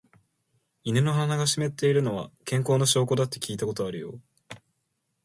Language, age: Japanese, under 19